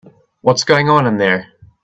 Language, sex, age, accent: English, male, 19-29, New Zealand English